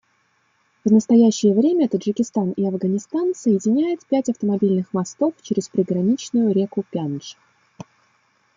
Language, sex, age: Russian, female, 30-39